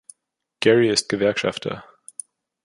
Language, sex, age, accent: German, male, 19-29, Deutschland Deutsch